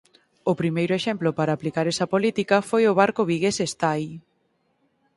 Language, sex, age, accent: Galician, female, 19-29, Oriental (común en zona oriental)